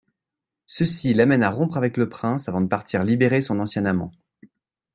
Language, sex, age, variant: French, male, 40-49, Français de métropole